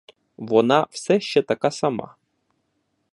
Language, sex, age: Ukrainian, male, 30-39